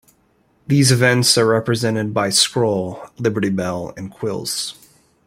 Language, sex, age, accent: English, male, 19-29, Canadian English